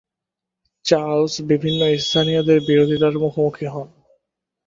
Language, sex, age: Bengali, male, 19-29